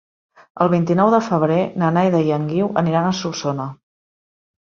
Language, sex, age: Catalan, female, 40-49